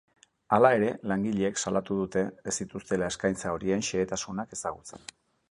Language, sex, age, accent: Basque, male, 60-69, Erdialdekoa edo Nafarra (Gipuzkoa, Nafarroa)